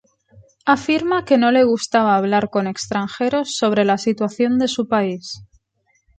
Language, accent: Spanish, España: Centro-Sur peninsular (Madrid, Toledo, Castilla-La Mancha)